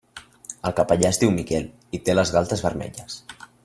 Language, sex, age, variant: Catalan, male, under 19, Central